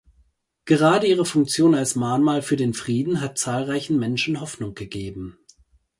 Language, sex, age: German, male, 30-39